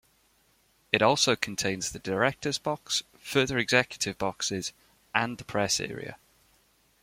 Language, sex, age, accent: English, male, 19-29, Welsh English